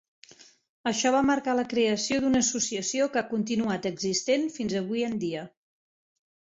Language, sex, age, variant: Catalan, female, 50-59, Central